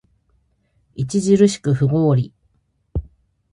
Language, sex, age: Japanese, female, 40-49